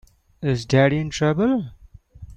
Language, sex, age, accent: English, male, 40-49, India and South Asia (India, Pakistan, Sri Lanka)